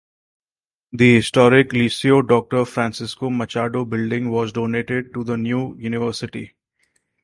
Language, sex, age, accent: English, male, 40-49, India and South Asia (India, Pakistan, Sri Lanka)